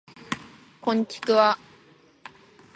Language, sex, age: Japanese, female, 19-29